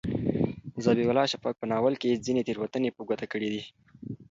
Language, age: Pashto, 19-29